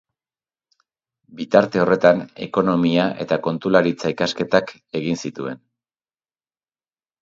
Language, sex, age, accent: Basque, male, 40-49, Erdialdekoa edo Nafarra (Gipuzkoa, Nafarroa)